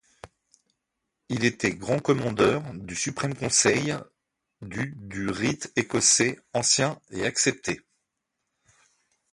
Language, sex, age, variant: French, male, 40-49, Français de métropole